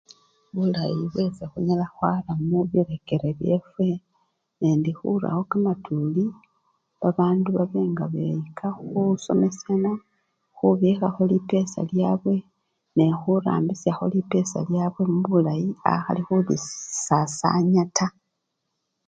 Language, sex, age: Luyia, female, 30-39